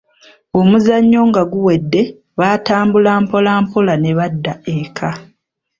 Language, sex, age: Ganda, female, 19-29